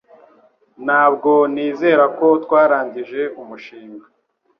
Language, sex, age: Kinyarwanda, male, 19-29